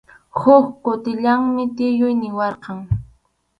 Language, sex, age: Arequipa-La Unión Quechua, female, under 19